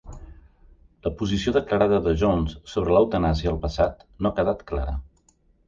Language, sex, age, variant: Catalan, male, 50-59, Central